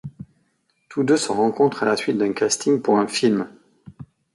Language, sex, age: French, male, 40-49